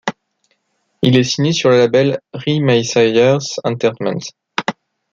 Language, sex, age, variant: French, male, 19-29, Français de métropole